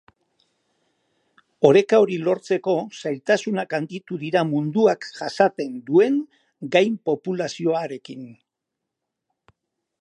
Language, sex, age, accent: Basque, male, 60-69, Mendebalekoa (Araba, Bizkaia, Gipuzkoako mendebaleko herri batzuk)